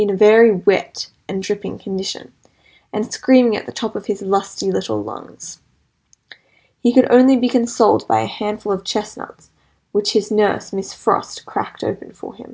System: none